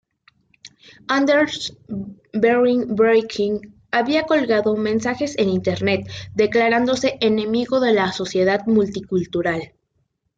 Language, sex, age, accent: Spanish, female, under 19, México